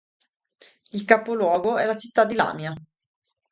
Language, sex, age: Italian, female, 30-39